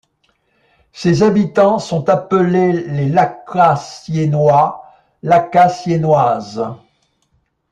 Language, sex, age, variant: French, male, 70-79, Français de métropole